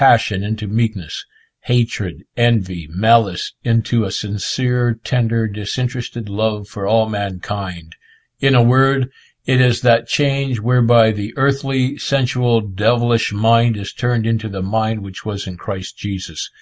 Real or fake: real